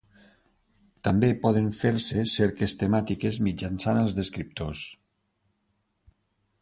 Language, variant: Catalan, Nord-Occidental